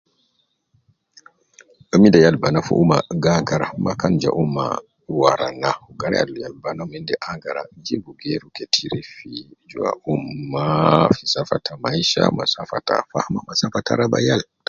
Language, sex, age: Nubi, male, 50-59